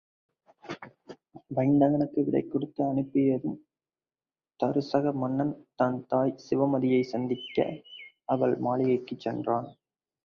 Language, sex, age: Tamil, male, 19-29